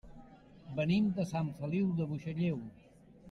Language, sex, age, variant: Catalan, male, 70-79, Central